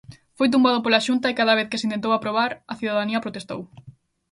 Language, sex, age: Galician, female, 19-29